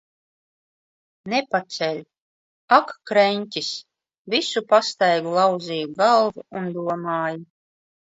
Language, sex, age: Latvian, female, 40-49